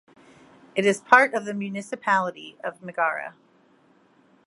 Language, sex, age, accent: English, female, 40-49, United States English